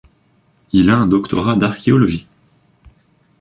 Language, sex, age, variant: French, male, under 19, Français de métropole